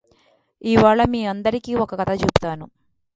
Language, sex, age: Telugu, female, 19-29